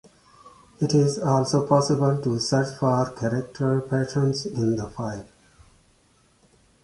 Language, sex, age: English, male, 40-49